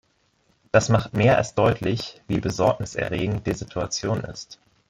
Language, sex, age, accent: German, male, 19-29, Deutschland Deutsch